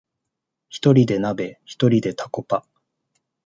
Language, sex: Japanese, male